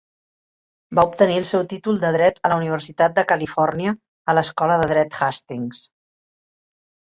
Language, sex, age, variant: Catalan, female, 50-59, Central